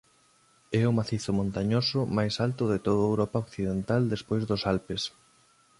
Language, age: Galician, 30-39